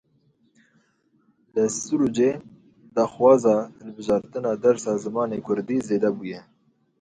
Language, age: Kurdish, 19-29